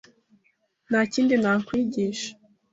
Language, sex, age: Kinyarwanda, female, 30-39